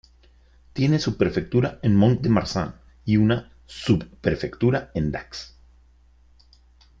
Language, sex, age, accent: Spanish, male, 50-59, México